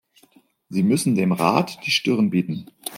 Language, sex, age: German, male, 19-29